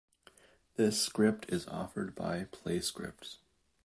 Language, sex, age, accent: English, male, 30-39, United States English